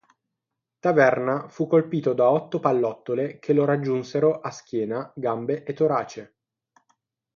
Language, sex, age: Italian, male, 19-29